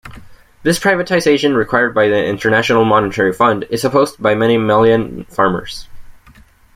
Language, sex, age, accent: English, male, under 19, United States English